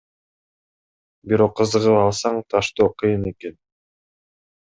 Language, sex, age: Kyrgyz, male, 19-29